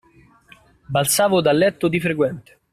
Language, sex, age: Italian, male, 19-29